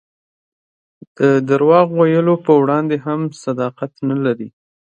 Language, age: Pashto, 19-29